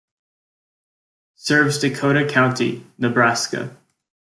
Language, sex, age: English, male, 19-29